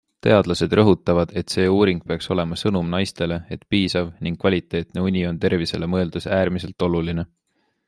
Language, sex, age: Estonian, male, 19-29